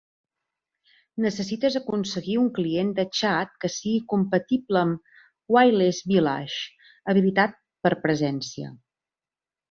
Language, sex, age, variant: Catalan, female, 40-49, Central